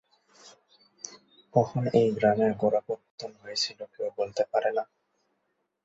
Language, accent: Bengali, Bangladeshi